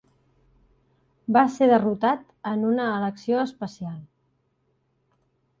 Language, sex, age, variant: Catalan, female, 40-49, Central